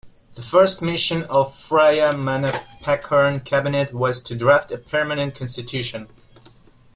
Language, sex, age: English, male, 19-29